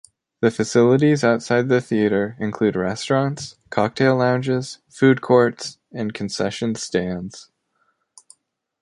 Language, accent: English, United States English